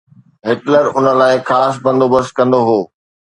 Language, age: Sindhi, 40-49